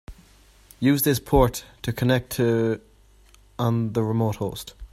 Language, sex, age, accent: English, male, 19-29, Irish English